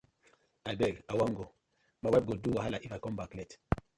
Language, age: Nigerian Pidgin, 40-49